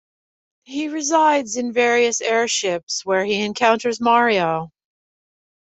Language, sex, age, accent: English, female, 50-59, United States English